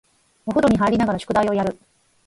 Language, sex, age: Japanese, female, 40-49